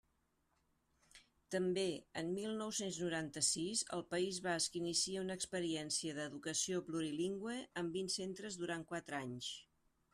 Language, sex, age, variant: Catalan, female, 60-69, Central